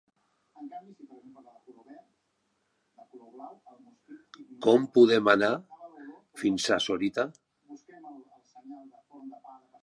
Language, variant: Catalan, Central